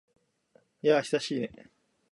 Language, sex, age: Japanese, male, 40-49